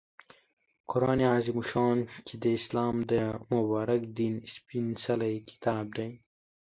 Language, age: Pashto, 19-29